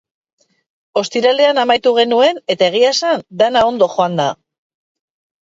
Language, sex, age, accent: Basque, female, 40-49, Erdialdekoa edo Nafarra (Gipuzkoa, Nafarroa)